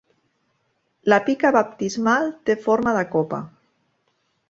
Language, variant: Catalan, Central